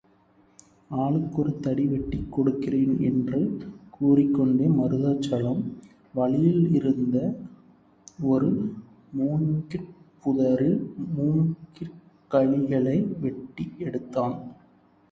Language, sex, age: Tamil, male, 30-39